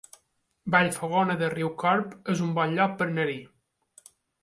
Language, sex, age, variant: Catalan, male, 30-39, Balear